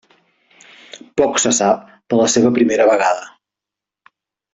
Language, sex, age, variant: Catalan, male, 50-59, Central